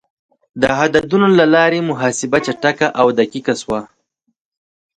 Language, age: Pashto, 19-29